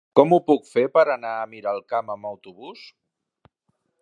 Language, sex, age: Catalan, male, 50-59